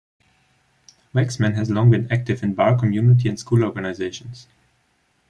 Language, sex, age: English, male, 19-29